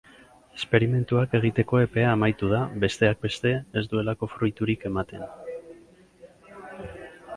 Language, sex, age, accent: Basque, male, 50-59, Mendebalekoa (Araba, Bizkaia, Gipuzkoako mendebaleko herri batzuk)